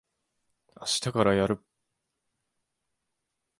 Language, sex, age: Japanese, male, 19-29